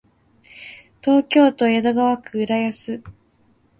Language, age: Japanese, 19-29